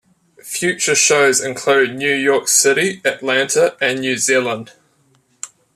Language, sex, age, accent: English, male, 19-29, New Zealand English